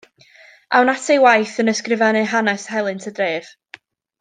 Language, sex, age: Welsh, female, 19-29